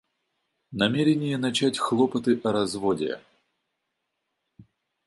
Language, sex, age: Russian, male, 30-39